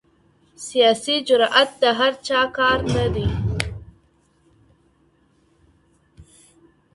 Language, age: Pashto, under 19